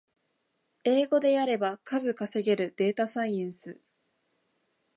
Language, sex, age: Japanese, female, 19-29